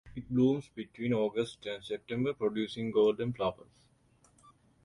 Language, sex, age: English, male, 19-29